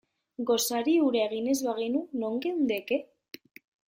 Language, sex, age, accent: Basque, female, 19-29, Mendebalekoa (Araba, Bizkaia, Gipuzkoako mendebaleko herri batzuk)